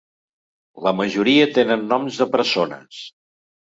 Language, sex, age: Catalan, male, 70-79